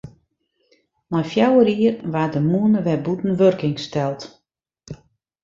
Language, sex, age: Western Frisian, female, 60-69